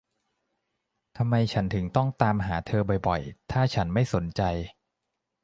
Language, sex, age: Thai, male, 19-29